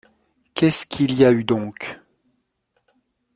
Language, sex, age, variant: French, male, 40-49, Français de métropole